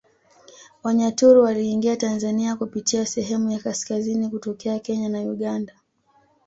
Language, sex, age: Swahili, female, 19-29